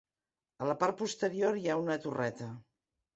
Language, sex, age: Catalan, female, 50-59